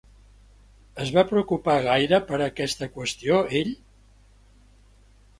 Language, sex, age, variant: Catalan, male, 70-79, Central